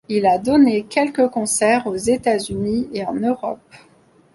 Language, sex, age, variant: French, female, 30-39, Français de métropole